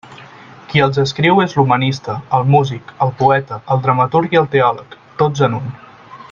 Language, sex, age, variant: Catalan, male, 19-29, Central